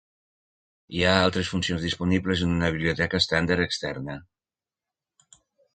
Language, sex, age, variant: Catalan, male, 60-69, Nord-Occidental